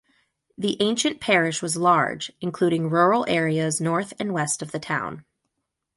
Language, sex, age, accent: English, female, 30-39, United States English